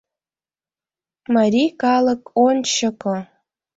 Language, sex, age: Mari, female, 19-29